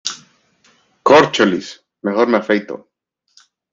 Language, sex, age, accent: Spanish, male, 30-39, América central